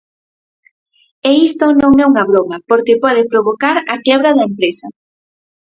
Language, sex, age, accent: Galician, female, under 19, Normativo (estándar)